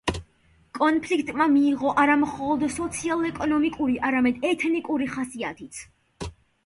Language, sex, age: Georgian, female, 19-29